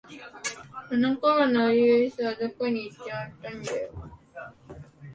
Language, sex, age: Japanese, female, 19-29